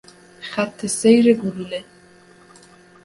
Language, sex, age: Persian, female, 19-29